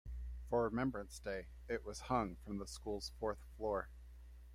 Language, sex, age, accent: English, male, 30-39, United States English